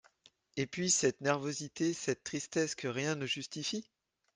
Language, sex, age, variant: French, male, 30-39, Français de métropole